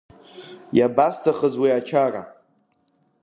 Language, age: Abkhazian, under 19